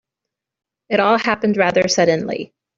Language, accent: English, United States English